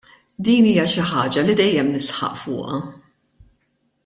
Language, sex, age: Maltese, female, 50-59